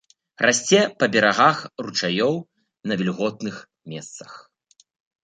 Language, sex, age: Belarusian, male, 40-49